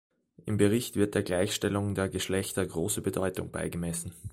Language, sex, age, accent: German, male, 19-29, Österreichisches Deutsch